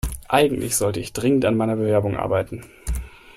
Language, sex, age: German, male, 19-29